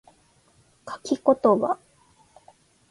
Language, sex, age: Japanese, female, 19-29